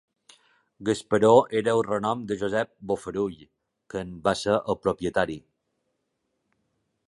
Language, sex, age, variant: Catalan, male, 40-49, Balear